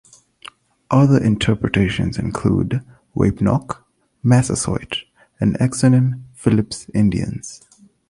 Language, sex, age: English, male, 19-29